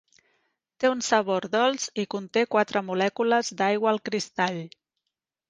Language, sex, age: Catalan, female, 30-39